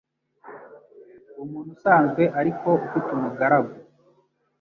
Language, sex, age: Kinyarwanda, male, 30-39